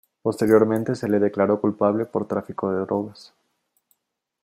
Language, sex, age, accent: Spanish, female, 60-69, México